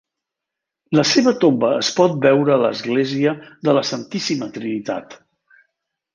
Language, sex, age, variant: Catalan, male, 60-69, Central